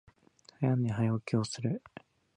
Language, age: Japanese, 19-29